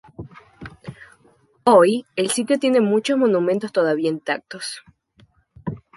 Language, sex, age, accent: Spanish, female, 19-29, Andino-Pacífico: Colombia, Perú, Ecuador, oeste de Bolivia y Venezuela andina